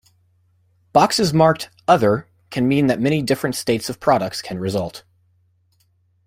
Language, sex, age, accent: English, male, 19-29, United States English